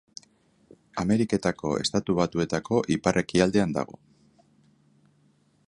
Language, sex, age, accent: Basque, male, 40-49, Mendebalekoa (Araba, Bizkaia, Gipuzkoako mendebaleko herri batzuk)